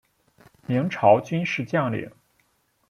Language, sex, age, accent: Chinese, male, 19-29, 出生地：山东省